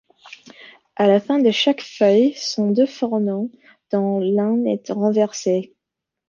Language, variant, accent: French, Français d'Amérique du Nord, Français des États-Unis